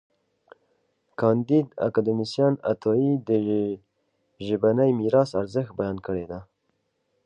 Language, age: Pashto, 19-29